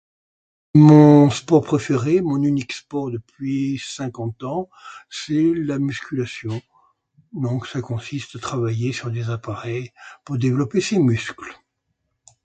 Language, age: French, 70-79